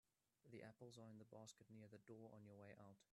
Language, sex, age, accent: English, male, under 19, Southern African (South Africa, Zimbabwe, Namibia)